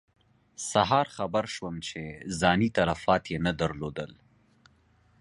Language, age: Pashto, 19-29